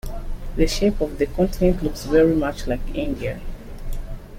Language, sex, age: English, female, 40-49